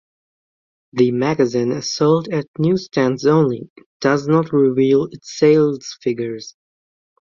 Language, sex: English, male